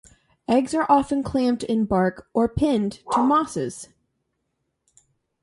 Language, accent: English, United States English